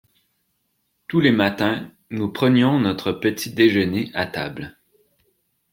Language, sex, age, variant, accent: French, male, 30-39, Français d'Amérique du Nord, Français du Canada